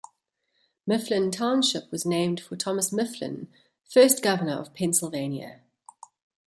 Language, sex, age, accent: English, female, 40-49, Southern African (South Africa, Zimbabwe, Namibia)